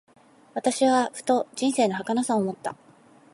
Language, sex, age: Japanese, female, 30-39